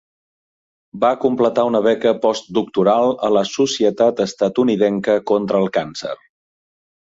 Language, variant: Catalan, Central